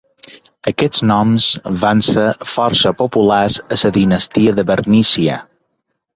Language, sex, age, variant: Catalan, male, 40-49, Balear